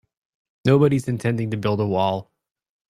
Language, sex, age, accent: English, male, 30-39, United States English